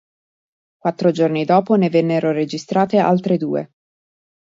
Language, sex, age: Italian, female, 30-39